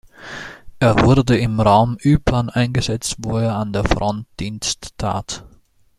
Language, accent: German, Österreichisches Deutsch